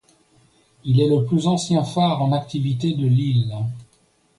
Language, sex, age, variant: French, male, 60-69, Français de métropole